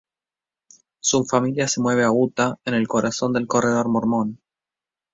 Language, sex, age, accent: Spanish, male, 19-29, Rioplatense: Argentina, Uruguay, este de Bolivia, Paraguay